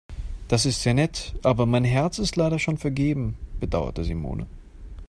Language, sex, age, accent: German, male, 19-29, Deutschland Deutsch